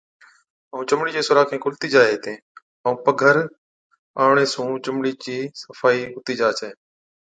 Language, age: Od, 50-59